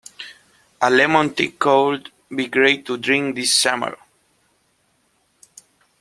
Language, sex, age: English, male, 19-29